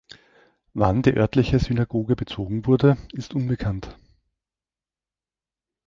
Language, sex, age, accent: German, male, 40-49, Österreichisches Deutsch